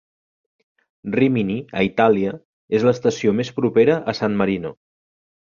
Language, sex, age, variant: Catalan, male, 40-49, Central